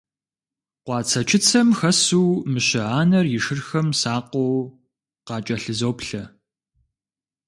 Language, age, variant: Kabardian, 19-29, Адыгэбзэ (Къэбэрдей, Кирил, псоми зэдай)